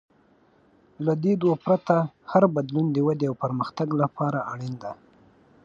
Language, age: Pashto, 30-39